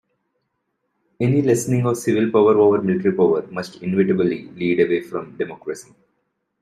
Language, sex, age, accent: English, male, 30-39, India and South Asia (India, Pakistan, Sri Lanka)